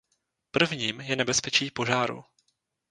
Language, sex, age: Czech, male, 19-29